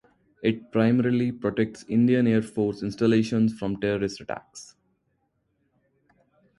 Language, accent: English, India and South Asia (India, Pakistan, Sri Lanka)